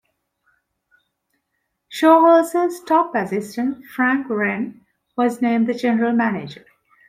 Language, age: English, 50-59